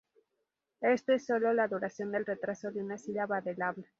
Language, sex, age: Spanish, female, 19-29